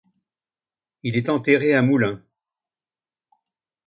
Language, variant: French, Français de métropole